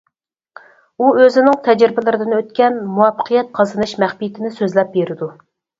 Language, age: Uyghur, 30-39